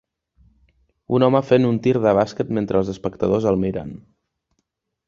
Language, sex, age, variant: Catalan, male, 19-29, Central